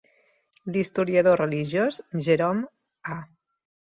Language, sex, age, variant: Catalan, female, 30-39, Central